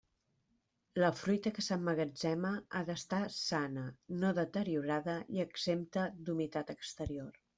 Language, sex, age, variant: Catalan, female, 50-59, Central